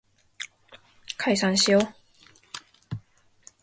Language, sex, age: Japanese, female, 19-29